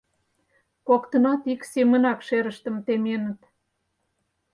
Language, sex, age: Mari, female, 60-69